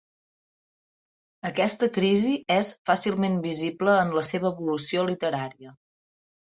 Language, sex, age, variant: Catalan, female, 30-39, Central